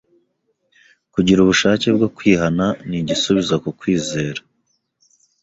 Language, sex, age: Kinyarwanda, male, 19-29